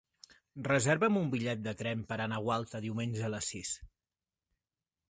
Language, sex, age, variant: Catalan, male, 30-39, Central